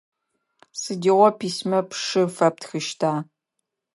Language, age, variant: Adyghe, 40-49, Адыгабзэ (Кирил, пстэумэ зэдыряе)